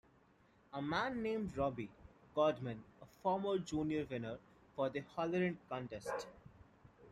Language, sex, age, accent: English, male, 19-29, India and South Asia (India, Pakistan, Sri Lanka)